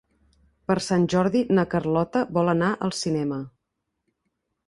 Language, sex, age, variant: Catalan, female, 40-49, Central